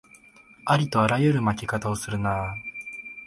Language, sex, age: Japanese, male, 19-29